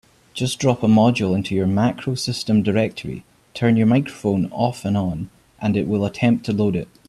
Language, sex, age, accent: English, male, 19-29, Scottish English